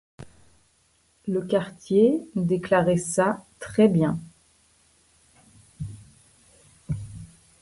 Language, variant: French, Français de métropole